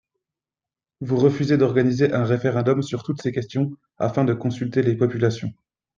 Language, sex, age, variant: French, male, 30-39, Français de métropole